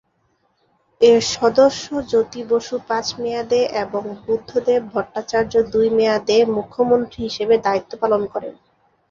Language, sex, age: Bengali, female, 19-29